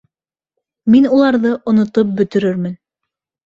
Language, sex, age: Bashkir, female, 19-29